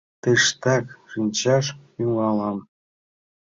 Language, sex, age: Mari, male, 40-49